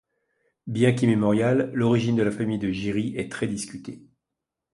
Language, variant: French, Français de métropole